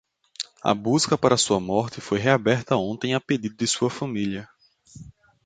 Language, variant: Portuguese, Portuguese (Brasil)